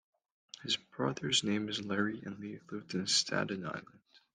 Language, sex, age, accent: English, male, under 19, Canadian English